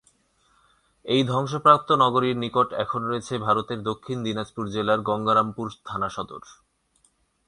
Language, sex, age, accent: Bengali, male, 19-29, Bangladeshi